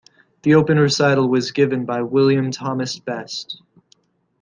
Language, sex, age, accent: English, male, 19-29, United States English